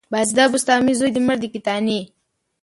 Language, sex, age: Pashto, female, 19-29